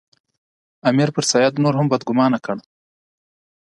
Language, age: Pashto, 19-29